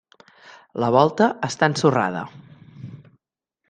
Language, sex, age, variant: Catalan, female, 40-49, Central